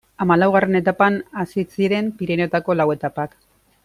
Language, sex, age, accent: Basque, female, 40-49, Erdialdekoa edo Nafarra (Gipuzkoa, Nafarroa)